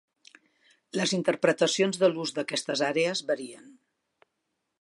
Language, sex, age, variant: Catalan, female, 60-69, Central